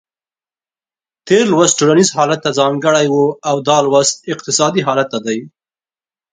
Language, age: Pashto, 19-29